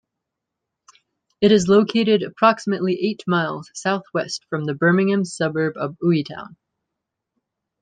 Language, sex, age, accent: English, male, 19-29, United States English